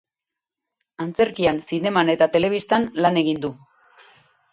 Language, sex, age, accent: Basque, female, 40-49, Erdialdekoa edo Nafarra (Gipuzkoa, Nafarroa)